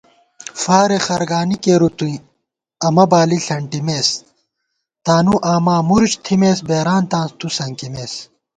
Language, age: Gawar-Bati, 30-39